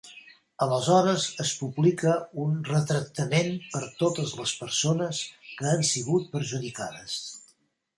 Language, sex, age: Catalan, male, 80-89